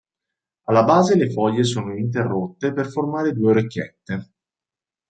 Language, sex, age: Italian, male, 30-39